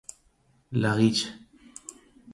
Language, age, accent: Spanish, 19-29, España: Islas Canarias